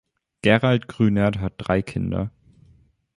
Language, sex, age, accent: German, male, under 19, Deutschland Deutsch